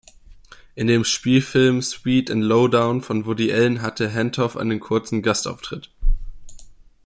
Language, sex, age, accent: German, male, 19-29, Deutschland Deutsch